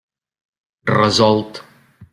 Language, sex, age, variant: Catalan, male, 40-49, Central